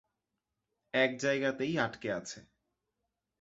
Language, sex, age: Bengali, male, 19-29